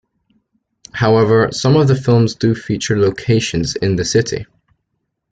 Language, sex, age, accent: English, male, 19-29, England English